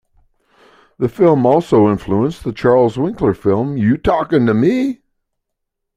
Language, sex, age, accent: English, male, 60-69, United States English